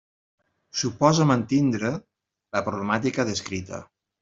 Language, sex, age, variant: Catalan, male, 60-69, Nord-Occidental